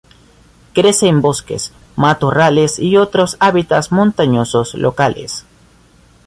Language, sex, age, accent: Spanish, male, 19-29, Caribe: Cuba, Venezuela, Puerto Rico, República Dominicana, Panamá, Colombia caribeña, México caribeño, Costa del golfo de México